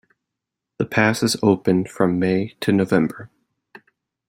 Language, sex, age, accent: English, male, 30-39, United States English